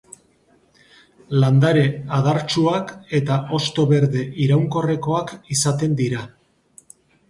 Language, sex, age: Basque, male, 50-59